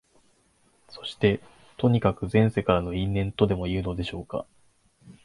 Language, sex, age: Japanese, male, 19-29